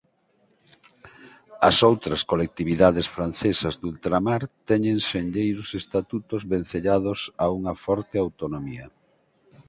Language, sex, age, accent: Galician, male, 50-59, Normativo (estándar)